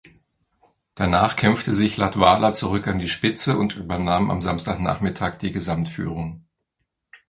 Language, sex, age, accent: German, male, 50-59, Deutschland Deutsch